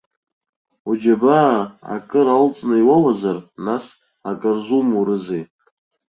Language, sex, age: Abkhazian, male, 19-29